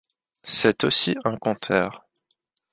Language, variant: French, Français de métropole